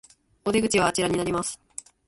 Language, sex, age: Japanese, female, under 19